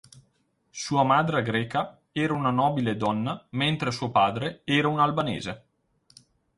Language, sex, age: Italian, male, 30-39